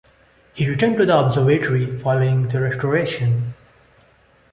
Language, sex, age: English, male, 19-29